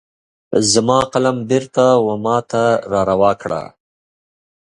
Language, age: Pashto, 30-39